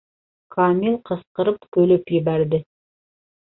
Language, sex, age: Bashkir, female, 40-49